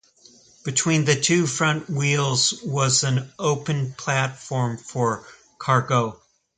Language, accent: English, United States English